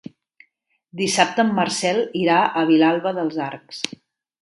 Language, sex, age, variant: Catalan, female, 40-49, Central